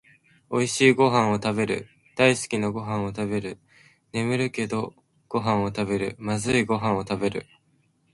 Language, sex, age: Japanese, male, 19-29